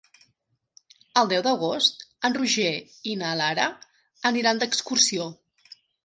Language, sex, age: Catalan, female, 40-49